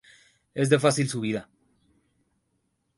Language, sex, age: Spanish, male, 30-39